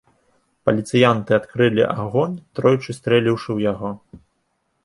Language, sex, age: Belarusian, male, 19-29